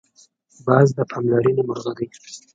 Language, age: Pashto, 30-39